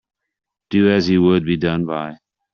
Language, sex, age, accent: English, male, 50-59, United States English